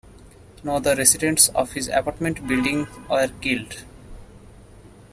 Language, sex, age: English, male, 19-29